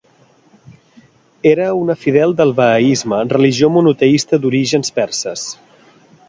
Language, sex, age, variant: Catalan, male, 40-49, Central